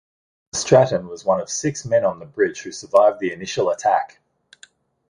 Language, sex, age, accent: English, male, 30-39, Australian English